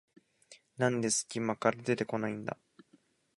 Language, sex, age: Japanese, male, 19-29